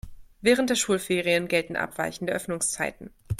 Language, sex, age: German, female, 30-39